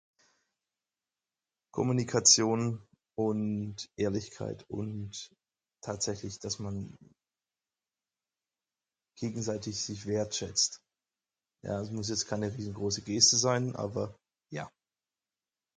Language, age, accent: German, 30-39, Deutschland Deutsch